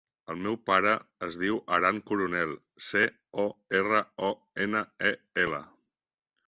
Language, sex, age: Catalan, male, 30-39